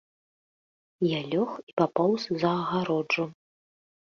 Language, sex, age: Belarusian, female, 40-49